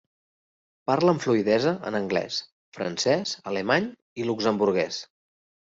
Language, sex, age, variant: Catalan, male, 30-39, Central